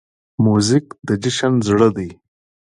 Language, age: Pashto, 30-39